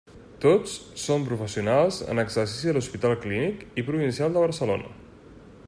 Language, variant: Catalan, Central